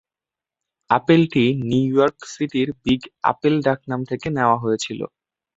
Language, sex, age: Bengali, male, under 19